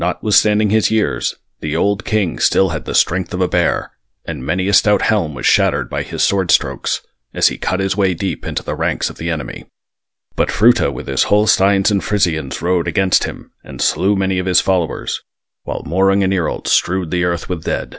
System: none